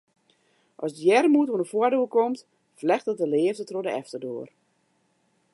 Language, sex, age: Western Frisian, female, 40-49